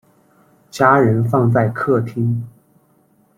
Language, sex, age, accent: Chinese, male, 19-29, 出生地：四川省